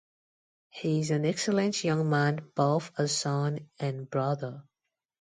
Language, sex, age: English, female, 19-29